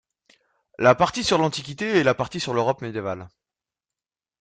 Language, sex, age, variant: French, male, 19-29, Français de métropole